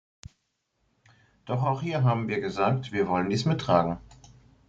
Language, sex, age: German, male, 30-39